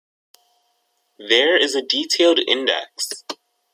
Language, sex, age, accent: English, male, under 19, United States English